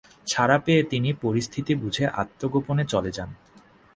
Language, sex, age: Bengali, male, 19-29